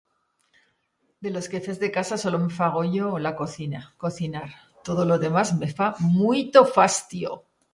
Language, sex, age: Aragonese, female, 50-59